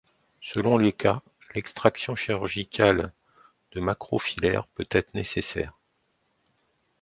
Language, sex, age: French, male, 50-59